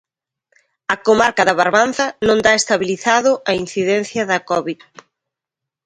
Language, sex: Galician, female